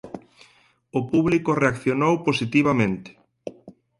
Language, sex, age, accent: Galician, male, 19-29, Atlántico (seseo e gheada)